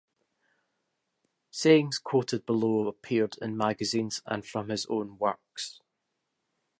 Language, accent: English, Scottish English